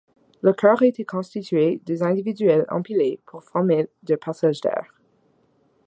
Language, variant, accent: French, Français d'Amérique du Nord, Français du Canada